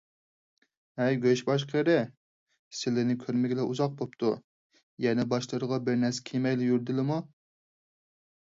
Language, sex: Uyghur, male